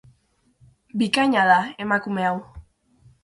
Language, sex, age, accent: Basque, female, under 19, Mendebalekoa (Araba, Bizkaia, Gipuzkoako mendebaleko herri batzuk)